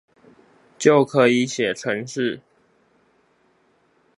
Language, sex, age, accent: Chinese, male, 19-29, 出生地：臺北市; 出生地：新北市